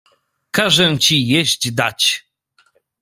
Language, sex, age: Polish, male, 30-39